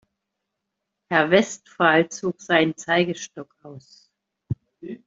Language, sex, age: German, female, 60-69